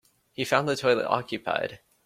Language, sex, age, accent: English, male, under 19, United States English